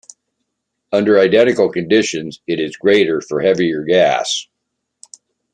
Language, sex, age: English, male, 60-69